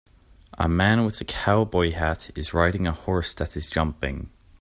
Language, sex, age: English, male, under 19